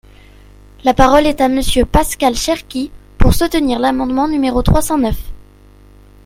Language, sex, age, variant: French, female, under 19, Français de métropole